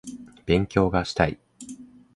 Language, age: Japanese, 19-29